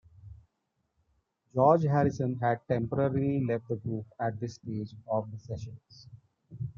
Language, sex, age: English, male, 40-49